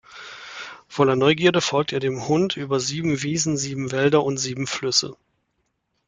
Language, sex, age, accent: German, male, 30-39, Deutschland Deutsch